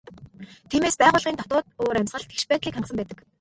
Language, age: Mongolian, 19-29